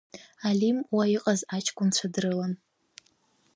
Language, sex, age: Abkhazian, female, under 19